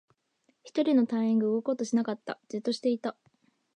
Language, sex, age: Japanese, female, under 19